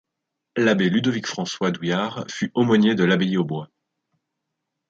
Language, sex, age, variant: French, male, 19-29, Français de métropole